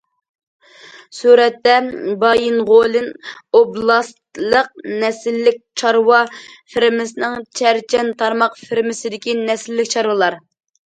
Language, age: Uyghur, 19-29